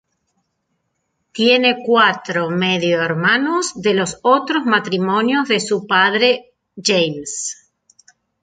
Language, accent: Spanish, Rioplatense: Argentina, Uruguay, este de Bolivia, Paraguay